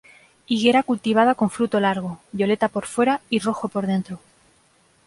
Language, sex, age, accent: Spanish, female, 30-39, España: Centro-Sur peninsular (Madrid, Toledo, Castilla-La Mancha)